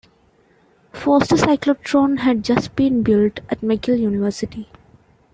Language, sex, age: English, female, 19-29